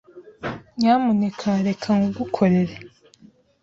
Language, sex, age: Kinyarwanda, female, 19-29